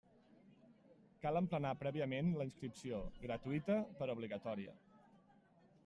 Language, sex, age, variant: Catalan, male, 19-29, Central